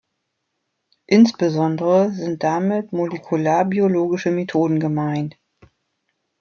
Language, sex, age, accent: German, female, 40-49, Deutschland Deutsch